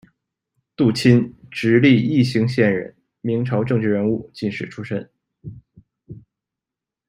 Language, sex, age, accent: Chinese, male, 19-29, 出生地：吉林省